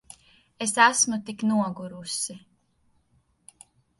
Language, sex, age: Latvian, female, 19-29